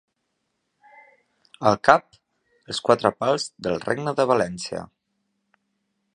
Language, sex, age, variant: Catalan, male, 40-49, Central